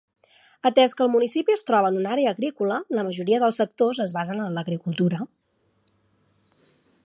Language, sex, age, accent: Catalan, female, 30-39, central; nord-occidental